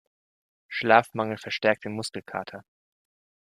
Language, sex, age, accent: German, male, 19-29, Deutschland Deutsch